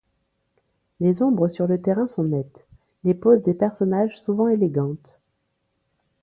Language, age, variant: French, 30-39, Français de métropole